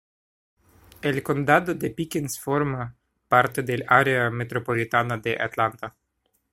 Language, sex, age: Spanish, male, 19-29